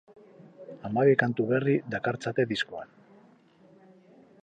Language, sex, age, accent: Basque, male, 50-59, Mendebalekoa (Araba, Bizkaia, Gipuzkoako mendebaleko herri batzuk)